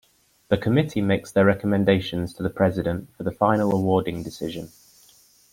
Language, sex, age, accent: English, male, 19-29, England English